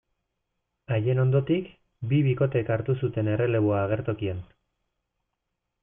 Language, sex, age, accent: Basque, male, 30-39, Erdialdekoa edo Nafarra (Gipuzkoa, Nafarroa)